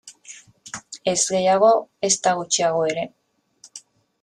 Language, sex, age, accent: Basque, female, 30-39, Mendebalekoa (Araba, Bizkaia, Gipuzkoako mendebaleko herri batzuk)